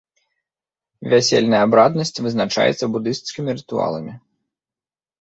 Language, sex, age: Belarusian, male, 30-39